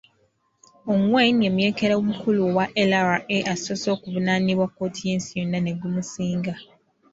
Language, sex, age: Ganda, female, 19-29